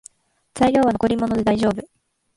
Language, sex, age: Japanese, female, 19-29